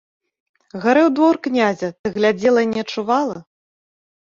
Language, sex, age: Belarusian, female, 30-39